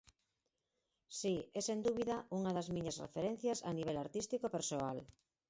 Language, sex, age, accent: Galician, female, 40-49, Central (gheada)